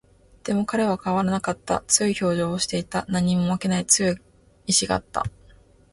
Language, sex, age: Japanese, female, 19-29